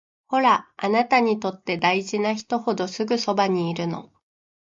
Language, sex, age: Japanese, female, 19-29